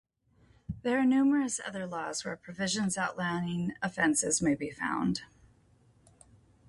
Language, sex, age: English, female, 50-59